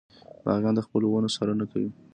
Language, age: Pashto, under 19